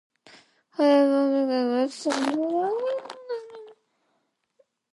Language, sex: English, female